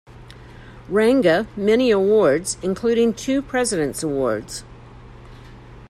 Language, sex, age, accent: English, female, 60-69, United States English